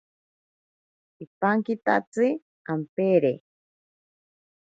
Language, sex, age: Ashéninka Perené, female, 30-39